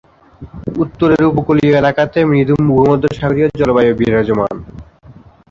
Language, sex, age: Bengali, male, 19-29